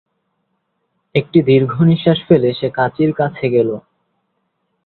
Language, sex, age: Bengali, male, 19-29